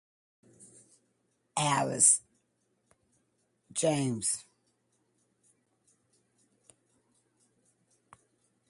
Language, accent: English, United States English